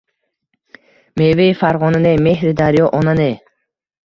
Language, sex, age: Uzbek, male, under 19